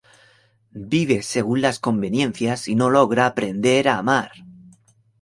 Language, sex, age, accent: Spanish, male, 30-39, España: Centro-Sur peninsular (Madrid, Toledo, Castilla-La Mancha)